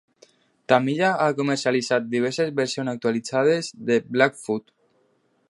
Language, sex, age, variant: Catalan, male, under 19, Alacantí